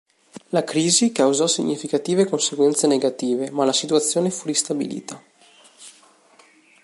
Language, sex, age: Italian, male, 19-29